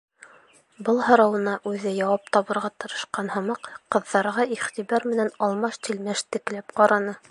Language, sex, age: Bashkir, female, 30-39